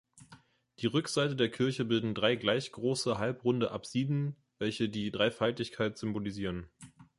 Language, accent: German, Deutschland Deutsch